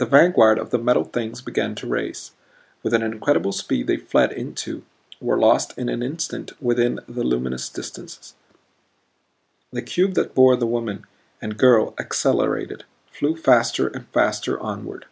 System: none